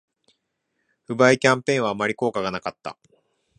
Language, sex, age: Japanese, male, 19-29